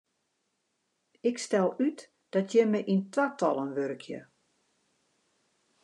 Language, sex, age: Western Frisian, female, 50-59